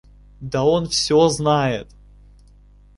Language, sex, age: Russian, male, 19-29